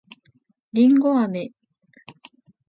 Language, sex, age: Japanese, female, 50-59